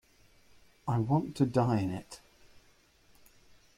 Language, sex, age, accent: English, male, 40-49, England English